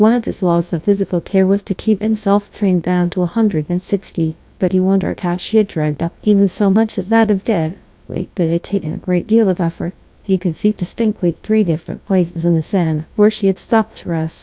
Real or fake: fake